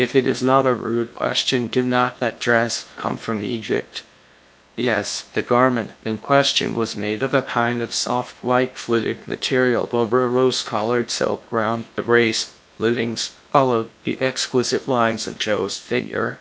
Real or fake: fake